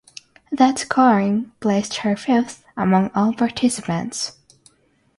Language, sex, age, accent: English, female, under 19, United States English; England English